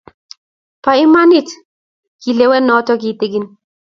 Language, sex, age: Kalenjin, female, 19-29